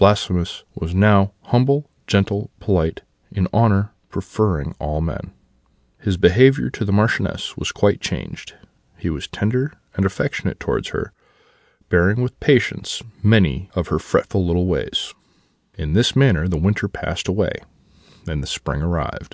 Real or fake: real